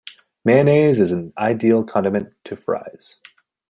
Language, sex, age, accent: English, male, 30-39, United States English